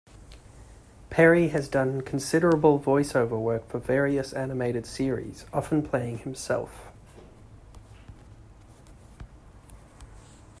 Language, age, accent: English, 30-39, Australian English